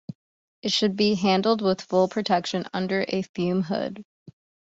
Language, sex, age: English, female, 19-29